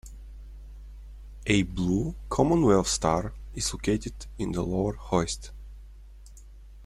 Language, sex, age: English, male, 19-29